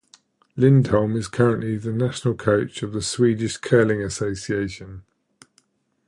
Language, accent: English, England English